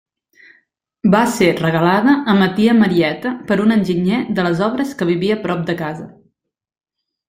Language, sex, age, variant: Catalan, female, 19-29, Central